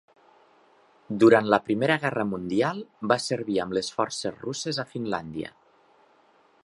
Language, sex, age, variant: Catalan, male, 40-49, Nord-Occidental